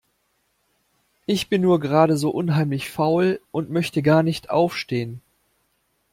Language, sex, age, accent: German, male, 40-49, Deutschland Deutsch